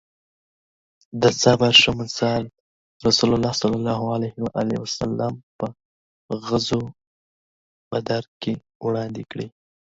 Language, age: Pashto, under 19